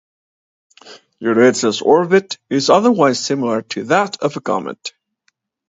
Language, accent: English, United States English